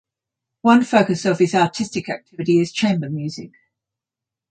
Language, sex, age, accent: English, female, 60-69, Australian English